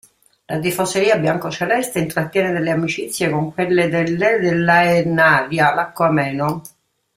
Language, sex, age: Italian, female, 60-69